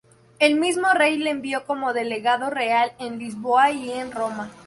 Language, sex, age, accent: Spanish, female, 19-29, México